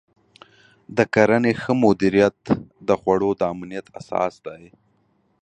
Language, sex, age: Pashto, male, 19-29